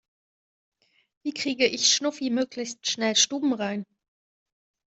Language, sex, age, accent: German, female, 30-39, Deutschland Deutsch